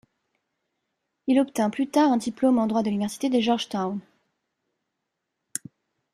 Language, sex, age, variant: French, female, 19-29, Français de métropole